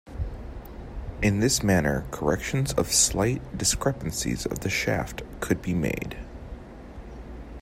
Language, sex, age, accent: English, male, 19-29, United States English